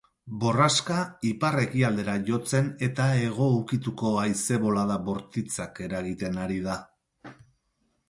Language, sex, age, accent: Basque, male, 40-49, Mendebalekoa (Araba, Bizkaia, Gipuzkoako mendebaleko herri batzuk)